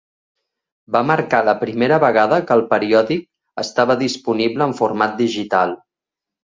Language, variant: Catalan, Central